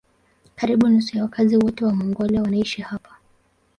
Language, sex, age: Swahili, female, 19-29